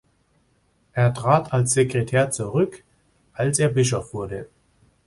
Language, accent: German, Deutschland Deutsch